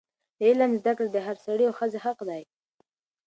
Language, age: Pashto, 19-29